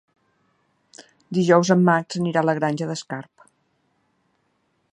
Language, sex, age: Catalan, female, 60-69